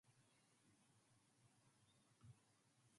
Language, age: English, 19-29